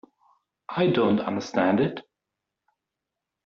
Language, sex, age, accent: English, male, 19-29, England English